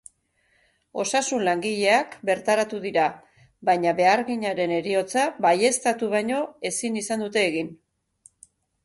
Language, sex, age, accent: Basque, female, 40-49, Mendebalekoa (Araba, Bizkaia, Gipuzkoako mendebaleko herri batzuk)